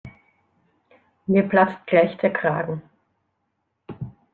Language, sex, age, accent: German, female, 50-59, Österreichisches Deutsch